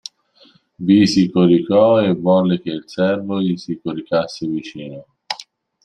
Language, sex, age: Italian, male, 40-49